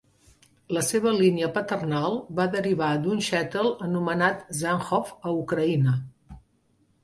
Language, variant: Catalan, Central